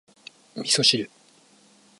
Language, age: Japanese, 50-59